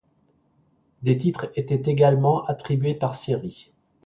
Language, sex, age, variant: French, male, 40-49, Français de métropole